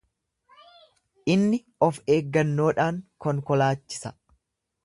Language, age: Oromo, 30-39